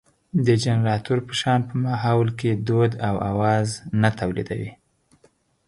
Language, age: Pashto, 30-39